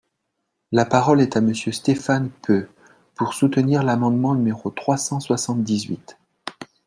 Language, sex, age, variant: French, male, 40-49, Français de métropole